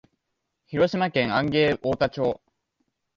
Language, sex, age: Japanese, male, 19-29